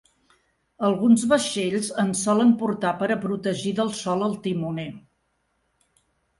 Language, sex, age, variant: Catalan, female, 60-69, Central